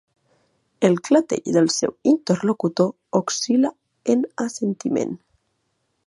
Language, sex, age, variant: Catalan, female, 19-29, Nord-Occidental